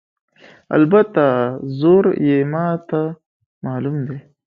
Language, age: Pashto, 19-29